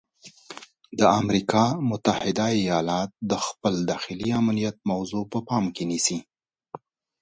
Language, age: Pashto, 50-59